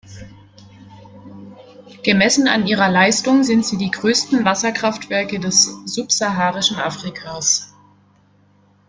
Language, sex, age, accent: German, female, 19-29, Deutschland Deutsch